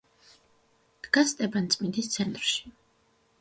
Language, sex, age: Georgian, female, 30-39